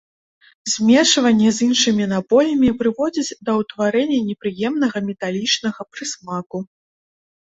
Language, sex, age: Belarusian, female, 30-39